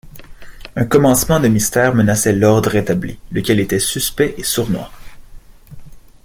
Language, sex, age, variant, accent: French, male, 19-29, Français d'Amérique du Nord, Français du Canada